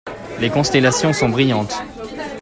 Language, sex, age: French, male, 19-29